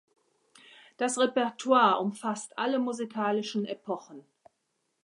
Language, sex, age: German, female, 60-69